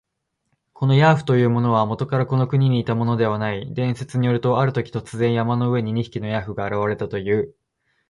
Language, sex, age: Japanese, male, 19-29